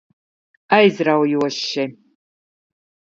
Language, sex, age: Latvian, female, 50-59